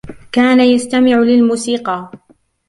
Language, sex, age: Arabic, female, 19-29